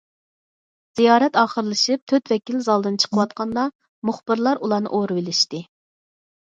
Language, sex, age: Uyghur, female, 30-39